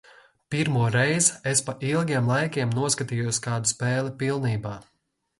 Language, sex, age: Latvian, male, 30-39